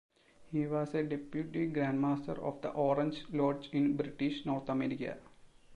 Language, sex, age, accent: English, male, 19-29, India and South Asia (India, Pakistan, Sri Lanka)